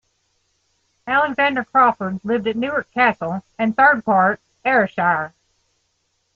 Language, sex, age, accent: English, female, 40-49, United States English